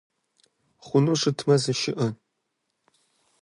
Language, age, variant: Kabardian, 19-29, Адыгэбзэ (Къэбэрдей, Кирил, псоми зэдай)